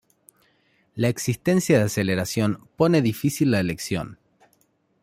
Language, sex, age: Spanish, male, 30-39